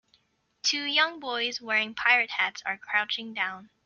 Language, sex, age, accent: English, female, 19-29, United States English